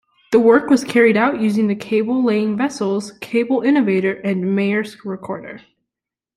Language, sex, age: English, female, under 19